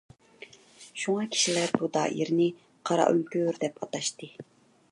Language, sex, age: Uyghur, female, 30-39